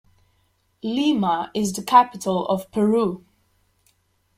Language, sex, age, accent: English, female, 30-39, United States English